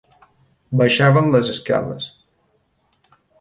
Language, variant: Catalan, Balear